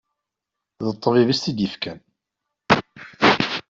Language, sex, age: Kabyle, male, 40-49